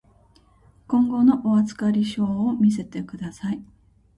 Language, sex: Japanese, female